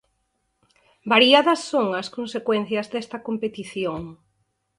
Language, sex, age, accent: Galician, female, 50-59, Normativo (estándar)